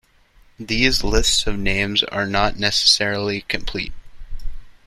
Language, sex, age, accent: English, male, 19-29, United States English